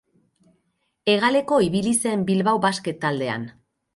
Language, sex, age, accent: Basque, female, 50-59, Mendebalekoa (Araba, Bizkaia, Gipuzkoako mendebaleko herri batzuk)